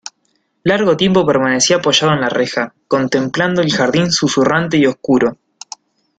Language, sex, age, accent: Spanish, male, 19-29, Rioplatense: Argentina, Uruguay, este de Bolivia, Paraguay